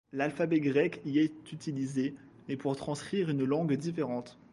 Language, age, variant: French, 19-29, Français de métropole